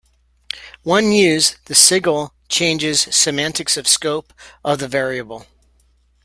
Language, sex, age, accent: English, male, 40-49, United States English